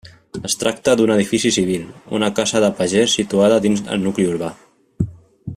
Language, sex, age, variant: Catalan, male, 30-39, Central